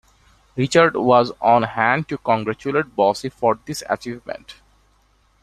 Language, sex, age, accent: English, male, 19-29, India and South Asia (India, Pakistan, Sri Lanka)